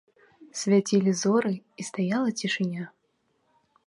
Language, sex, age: Belarusian, female, 19-29